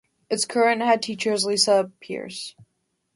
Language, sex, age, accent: English, female, under 19, United States English